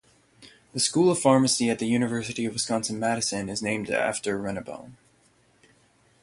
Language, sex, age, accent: English, male, 19-29, United States English